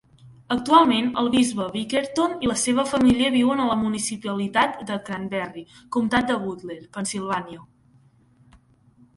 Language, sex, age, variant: Catalan, female, under 19, Central